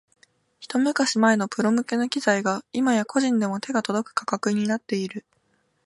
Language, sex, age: Japanese, female, 19-29